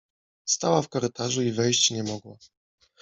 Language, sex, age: Polish, male, 30-39